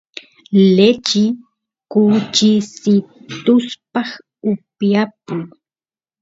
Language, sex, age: Santiago del Estero Quichua, female, 30-39